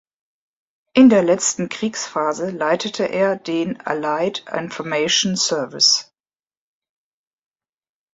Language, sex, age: German, female, 50-59